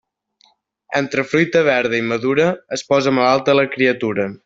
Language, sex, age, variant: Catalan, male, under 19, Balear